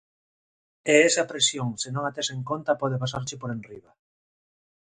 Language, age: Galician, 30-39